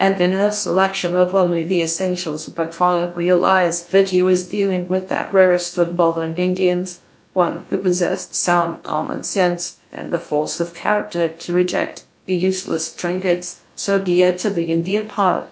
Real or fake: fake